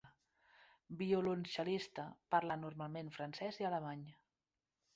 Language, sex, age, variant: Catalan, female, 40-49, Central